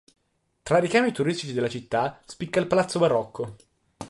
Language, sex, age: Italian, male, under 19